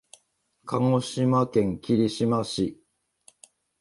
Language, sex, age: Japanese, male, 40-49